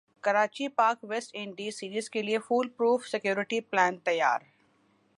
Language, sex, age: Urdu, male, 19-29